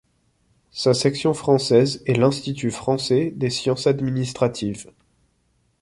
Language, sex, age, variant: French, male, 30-39, Français de métropole